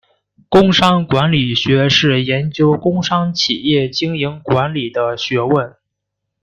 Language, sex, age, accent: Chinese, male, 19-29, 出生地：河北省